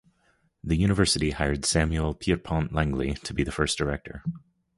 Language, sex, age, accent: English, male, 30-39, United States English